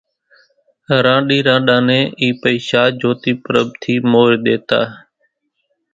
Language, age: Kachi Koli, 19-29